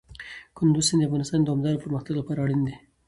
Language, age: Pashto, 19-29